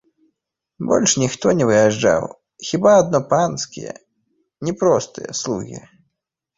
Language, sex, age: Belarusian, male, 19-29